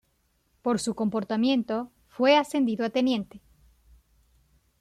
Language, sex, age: Spanish, female, 30-39